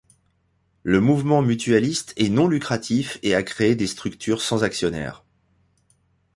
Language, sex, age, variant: French, male, 40-49, Français de métropole